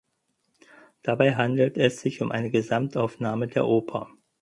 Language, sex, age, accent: German, male, 50-59, Deutschland Deutsch